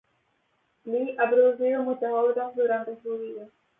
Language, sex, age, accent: Spanish, female, 19-29, España: Islas Canarias